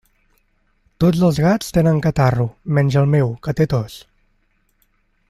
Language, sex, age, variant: Catalan, male, 19-29, Central